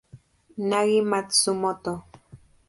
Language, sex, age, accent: Spanish, female, 19-29, México